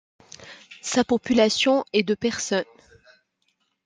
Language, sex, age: French, female, 19-29